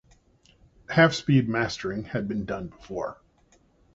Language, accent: English, United States English